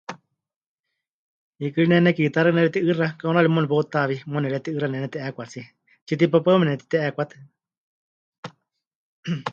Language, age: Huichol, 50-59